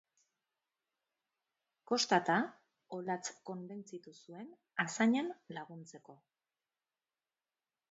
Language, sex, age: Basque, female, 40-49